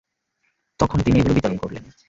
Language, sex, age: Bengali, male, 19-29